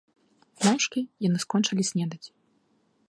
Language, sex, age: Belarusian, female, 30-39